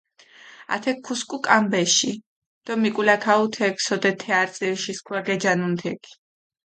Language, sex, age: Mingrelian, female, 19-29